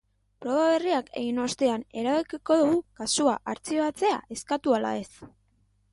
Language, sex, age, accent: Basque, female, 19-29, Mendebalekoa (Araba, Bizkaia, Gipuzkoako mendebaleko herri batzuk)